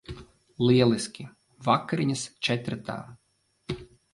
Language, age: Latvian, 40-49